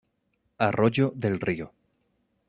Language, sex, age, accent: Spanish, male, 30-39, Andino-Pacífico: Colombia, Perú, Ecuador, oeste de Bolivia y Venezuela andina